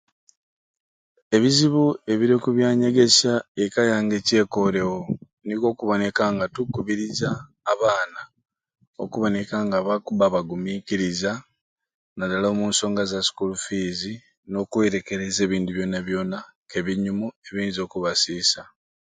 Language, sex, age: Ruuli, male, 30-39